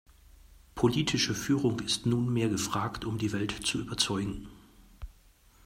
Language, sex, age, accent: German, male, 40-49, Deutschland Deutsch